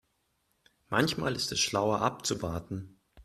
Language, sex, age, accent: German, male, 40-49, Deutschland Deutsch